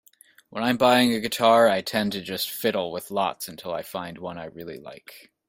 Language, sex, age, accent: English, male, 19-29, United States English